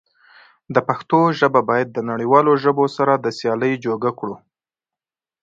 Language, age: Pashto, 19-29